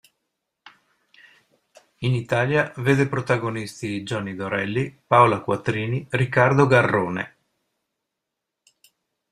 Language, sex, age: Italian, male, 60-69